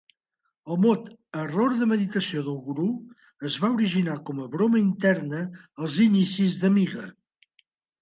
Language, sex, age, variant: Catalan, male, 50-59, Central